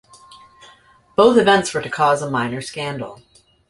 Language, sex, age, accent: English, female, 40-49, Canadian English